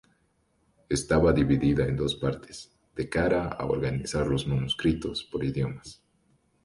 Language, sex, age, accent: Spanish, male, 19-29, Andino-Pacífico: Colombia, Perú, Ecuador, oeste de Bolivia y Venezuela andina